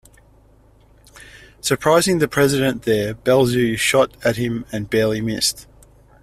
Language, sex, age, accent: English, male, 30-39, Australian English